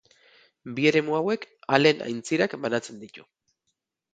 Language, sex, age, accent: Basque, male, 40-49, Mendebalekoa (Araba, Bizkaia, Gipuzkoako mendebaleko herri batzuk)